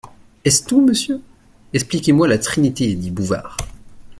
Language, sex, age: French, male, 19-29